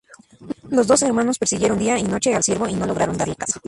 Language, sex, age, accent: Spanish, male, 19-29, México